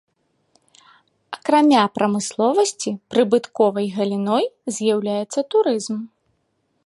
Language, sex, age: Belarusian, female, 19-29